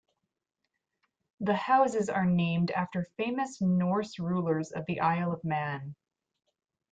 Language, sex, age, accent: English, female, 30-39, United States English